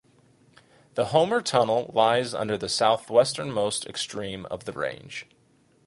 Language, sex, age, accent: English, male, 30-39, United States English